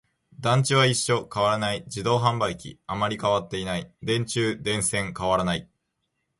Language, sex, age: Japanese, male, 19-29